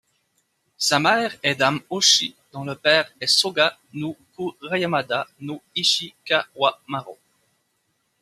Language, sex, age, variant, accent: French, male, 30-39, Français d'Amérique du Nord, Français du Canada